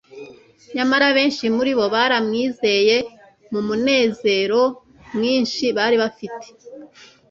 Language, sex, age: Kinyarwanda, female, 19-29